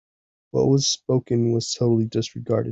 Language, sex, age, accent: English, male, 19-29, United States English